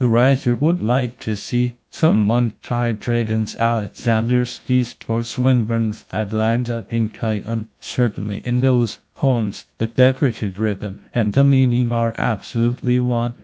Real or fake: fake